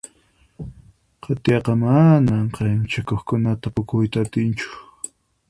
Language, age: Puno Quechua, 19-29